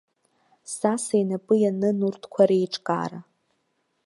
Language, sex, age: Abkhazian, female, 19-29